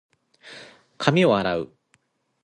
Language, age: Japanese, 40-49